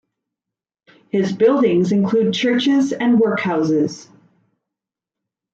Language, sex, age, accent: English, female, 40-49, Canadian English